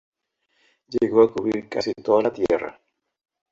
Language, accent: Spanish, Chileno: Chile, Cuyo